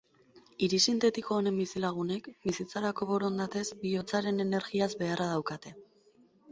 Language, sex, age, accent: Basque, female, 19-29, Mendebalekoa (Araba, Bizkaia, Gipuzkoako mendebaleko herri batzuk)